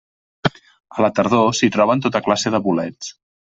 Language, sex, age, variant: Catalan, male, 30-39, Central